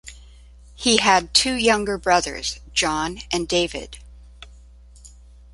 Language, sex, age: English, female, 60-69